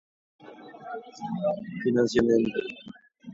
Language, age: Spanish, 19-29